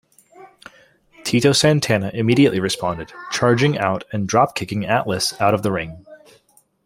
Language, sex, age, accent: English, male, 30-39, United States English